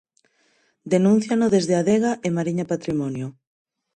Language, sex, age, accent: Galician, female, 19-29, Normativo (estándar)